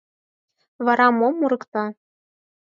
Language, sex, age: Mari, female, under 19